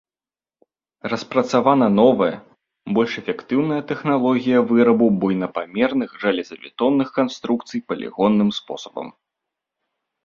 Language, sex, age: Belarusian, male, under 19